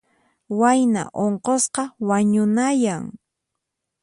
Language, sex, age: Puno Quechua, female, 19-29